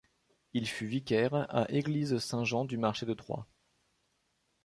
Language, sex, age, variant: French, male, 19-29, Français de métropole